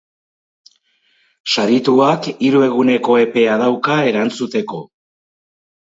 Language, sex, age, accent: Basque, male, 60-69, Mendebalekoa (Araba, Bizkaia, Gipuzkoako mendebaleko herri batzuk)